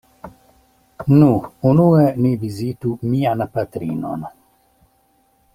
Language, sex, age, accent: Esperanto, male, 50-59, Internacia